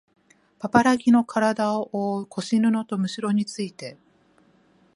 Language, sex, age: Japanese, female, 40-49